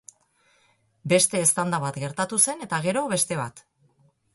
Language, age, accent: Basque, 50-59, Erdialdekoa edo Nafarra (Gipuzkoa, Nafarroa)